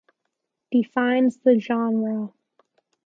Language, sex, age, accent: English, female, under 19, United States English